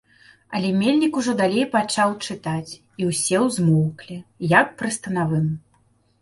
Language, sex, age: Belarusian, female, 30-39